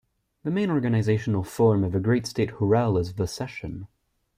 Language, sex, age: English, male, 19-29